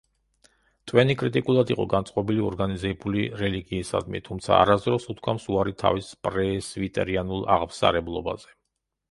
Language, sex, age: Georgian, male, 50-59